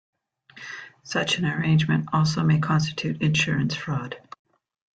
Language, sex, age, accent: English, female, 30-39, Canadian English